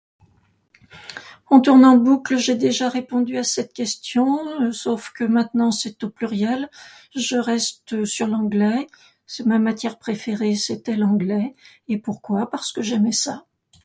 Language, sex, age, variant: French, female, 70-79, Français de métropole